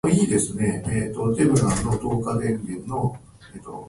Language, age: Japanese, 19-29